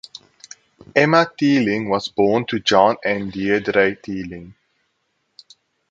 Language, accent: English, Southern African (South Africa, Zimbabwe, Namibia)